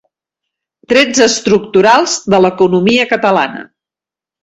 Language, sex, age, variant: Catalan, female, 50-59, Central